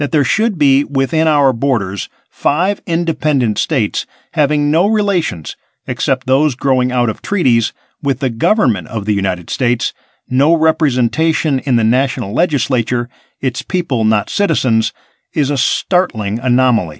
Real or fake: real